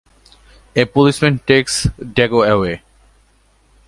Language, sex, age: English, male, 19-29